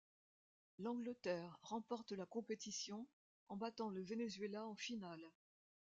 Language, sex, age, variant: French, female, 70-79, Français de métropole